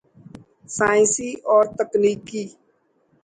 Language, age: Urdu, 40-49